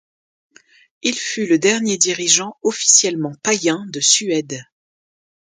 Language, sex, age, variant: French, female, 40-49, Français de métropole